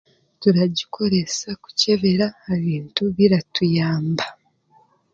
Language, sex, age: Chiga, female, 30-39